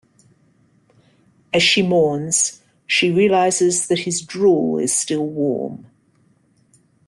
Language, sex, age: English, female, 50-59